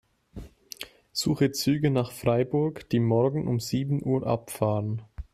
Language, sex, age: German, male, 30-39